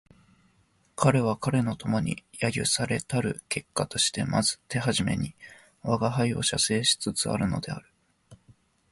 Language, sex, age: Japanese, male, 19-29